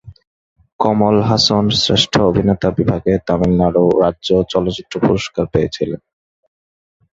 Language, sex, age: Bengali, male, 19-29